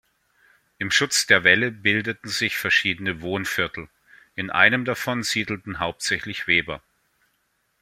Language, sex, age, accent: German, male, 40-49, Deutschland Deutsch